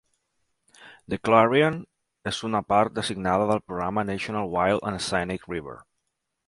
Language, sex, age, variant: Catalan, male, 40-49, Central